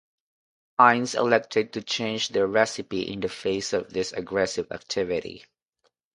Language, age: English, 30-39